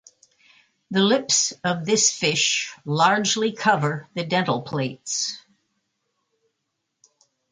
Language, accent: English, United States English